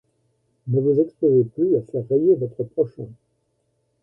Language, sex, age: French, male, 70-79